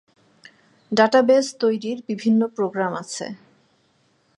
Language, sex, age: Bengali, female, 40-49